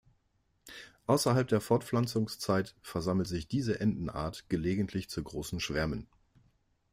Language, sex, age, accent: German, male, 40-49, Deutschland Deutsch